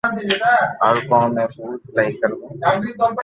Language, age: Loarki, 30-39